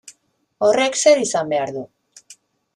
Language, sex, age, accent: Basque, female, 30-39, Mendebalekoa (Araba, Bizkaia, Gipuzkoako mendebaleko herri batzuk)